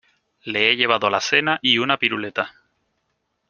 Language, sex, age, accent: Spanish, male, 19-29, España: Islas Canarias